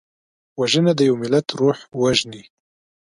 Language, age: Pashto, 19-29